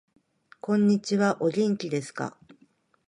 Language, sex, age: Japanese, female, 50-59